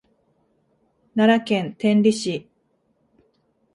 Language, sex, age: Japanese, female, 30-39